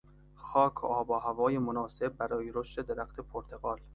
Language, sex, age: Persian, male, 19-29